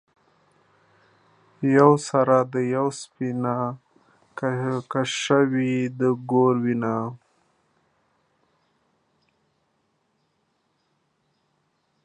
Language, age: Pashto, 30-39